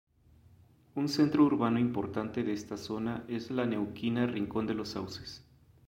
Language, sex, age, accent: Spanish, male, 30-39, México